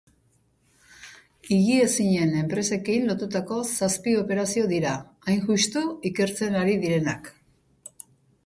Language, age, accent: Basque, 40-49, Erdialdekoa edo Nafarra (Gipuzkoa, Nafarroa)